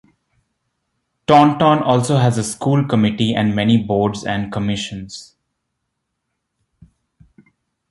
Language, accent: English, India and South Asia (India, Pakistan, Sri Lanka)